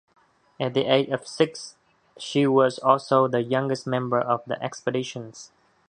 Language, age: English, 30-39